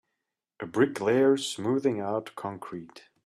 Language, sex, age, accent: English, male, 19-29, United States English